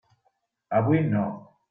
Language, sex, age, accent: Catalan, male, 40-49, valencià